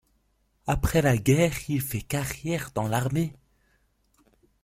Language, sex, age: French, male, 19-29